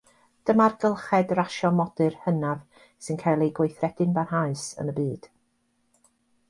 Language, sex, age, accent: Welsh, female, 60-69, Y Deyrnas Unedig Cymraeg